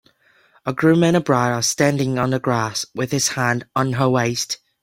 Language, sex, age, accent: English, male, 19-29, England English